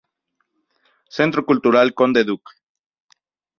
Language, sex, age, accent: Spanish, male, 19-29, México